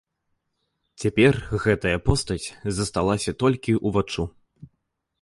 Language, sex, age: Belarusian, male, 19-29